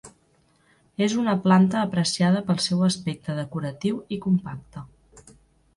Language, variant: Catalan, Central